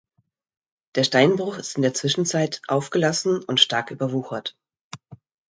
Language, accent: German, Deutschland Deutsch